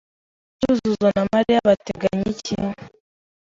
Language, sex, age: Kinyarwanda, female, 19-29